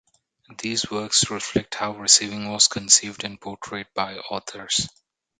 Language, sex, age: English, male, 30-39